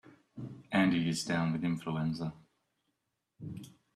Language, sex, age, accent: English, male, 40-49, Australian English